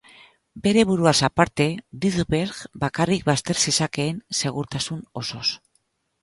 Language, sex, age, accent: Basque, female, 50-59, Mendebalekoa (Araba, Bizkaia, Gipuzkoako mendebaleko herri batzuk)